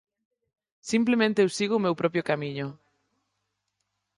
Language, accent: Galician, Normativo (estándar)